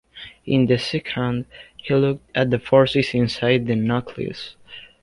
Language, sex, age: English, male, under 19